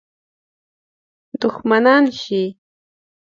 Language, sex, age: Pashto, female, 30-39